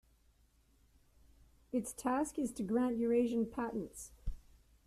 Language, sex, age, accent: English, female, 50-59, Canadian English